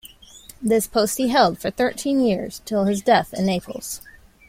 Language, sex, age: English, female, 19-29